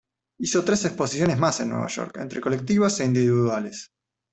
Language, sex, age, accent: Spanish, male, 30-39, Rioplatense: Argentina, Uruguay, este de Bolivia, Paraguay